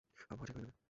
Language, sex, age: Bengali, male, 19-29